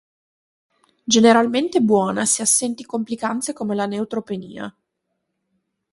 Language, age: Italian, 19-29